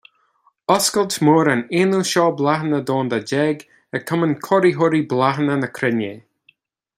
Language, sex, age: Irish, male, 19-29